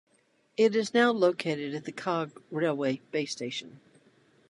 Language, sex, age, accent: English, female, 50-59, United States English